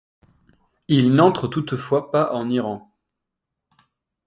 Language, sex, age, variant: French, male, 19-29, Français de métropole